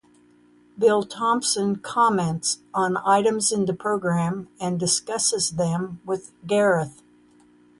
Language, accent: English, United States English